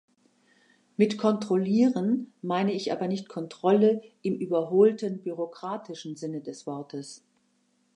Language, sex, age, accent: German, female, 60-69, Deutschland Deutsch